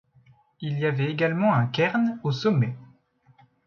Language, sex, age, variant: French, male, 19-29, Français de métropole